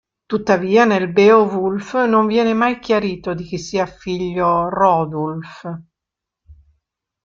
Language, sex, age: Italian, female, 70-79